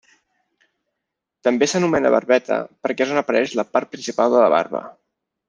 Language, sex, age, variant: Catalan, male, 30-39, Balear